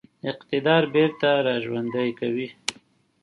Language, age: Pashto, 30-39